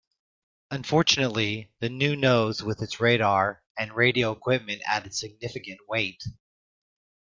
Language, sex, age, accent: English, male, 50-59, United States English